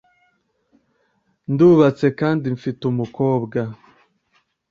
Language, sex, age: Kinyarwanda, male, 19-29